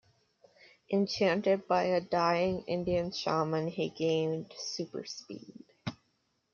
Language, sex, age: English, female, 19-29